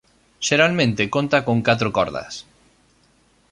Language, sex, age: Galician, male, 30-39